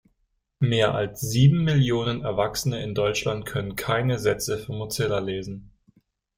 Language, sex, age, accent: German, male, 19-29, Deutschland Deutsch